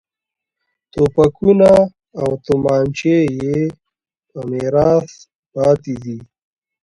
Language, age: Pashto, 19-29